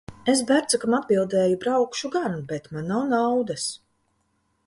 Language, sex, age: Latvian, female, 40-49